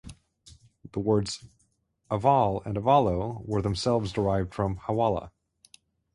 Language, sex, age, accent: English, male, 30-39, United States English